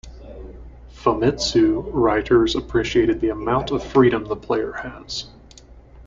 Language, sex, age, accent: English, male, 19-29, United States English